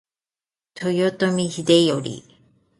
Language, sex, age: Japanese, female, 40-49